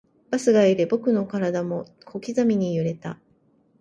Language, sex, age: Japanese, female, 40-49